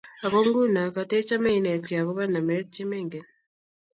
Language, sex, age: Kalenjin, female, 19-29